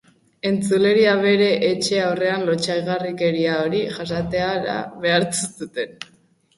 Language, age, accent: Basque, under 19, Mendebalekoa (Araba, Bizkaia, Gipuzkoako mendebaleko herri batzuk)